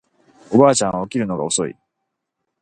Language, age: Japanese, 19-29